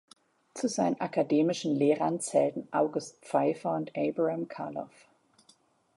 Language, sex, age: German, female, 30-39